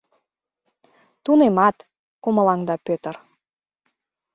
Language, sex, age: Mari, female, 19-29